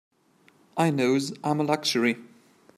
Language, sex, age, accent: English, male, 30-39, England English